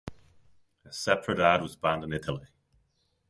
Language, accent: English, England English